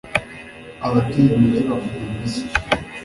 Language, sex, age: Kinyarwanda, male, under 19